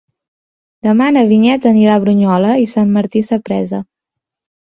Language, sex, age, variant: Catalan, female, 19-29, Central